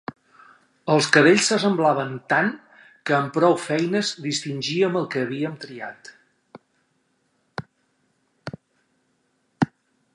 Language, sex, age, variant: Catalan, male, 60-69, Central